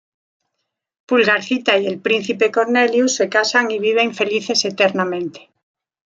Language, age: Spanish, 60-69